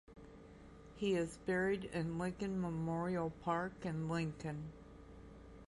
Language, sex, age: English, female, 60-69